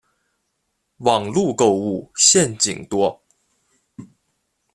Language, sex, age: Chinese, male, 19-29